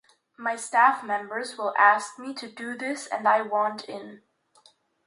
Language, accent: English, United States English